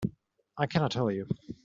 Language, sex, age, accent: English, male, 19-29, England English